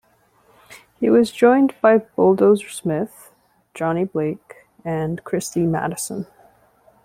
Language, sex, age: English, female, 30-39